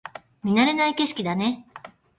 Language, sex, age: Japanese, female, 50-59